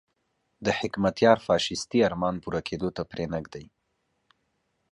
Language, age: Pashto, 19-29